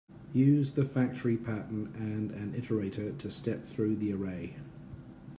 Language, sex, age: English, male, 40-49